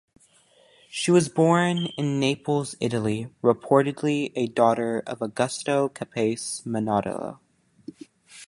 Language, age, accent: English, under 19, United States English